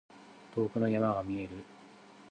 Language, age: Japanese, 30-39